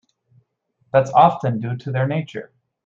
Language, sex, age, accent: English, male, 19-29, United States English